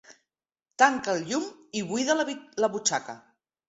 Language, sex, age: Catalan, female, 40-49